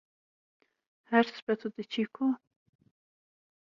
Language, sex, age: Kurdish, female, 19-29